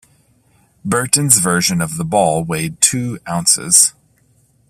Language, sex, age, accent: English, male, 30-39, United States English